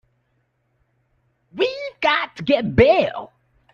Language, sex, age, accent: English, male, 30-39, United States English